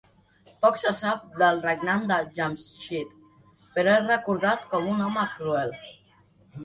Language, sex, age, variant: Catalan, female, 40-49, Central